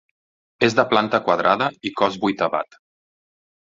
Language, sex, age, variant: Catalan, male, 30-39, Central